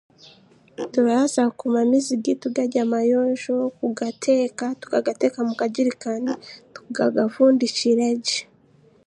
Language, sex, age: Chiga, female, 19-29